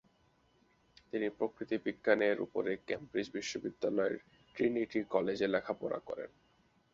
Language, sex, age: Bengali, male, 19-29